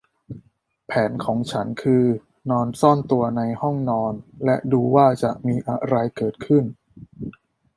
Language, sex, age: Thai, male, 30-39